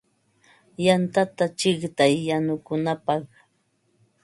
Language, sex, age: Ambo-Pasco Quechua, female, 60-69